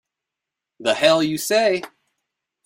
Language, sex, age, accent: English, male, 30-39, United States English